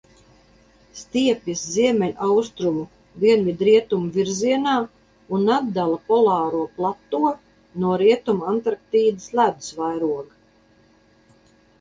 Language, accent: Latvian, Kurzeme